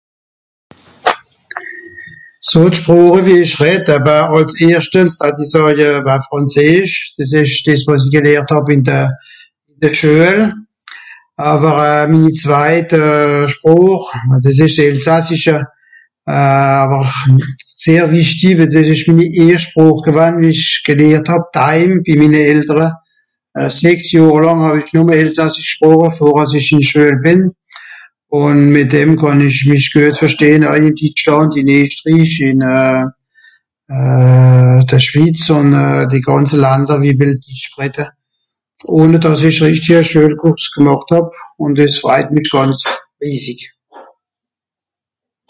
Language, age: Swiss German, 60-69